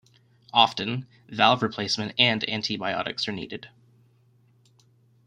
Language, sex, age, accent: English, male, 19-29, United States English